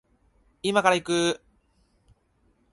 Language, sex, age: Japanese, male, 19-29